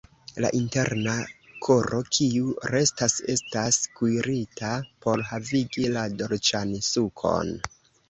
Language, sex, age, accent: Esperanto, male, 19-29, Internacia